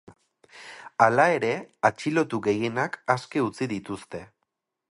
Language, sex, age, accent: Basque, male, 30-39, Erdialdekoa edo Nafarra (Gipuzkoa, Nafarroa)